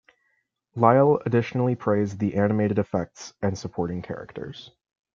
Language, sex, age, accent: English, male, under 19, United States English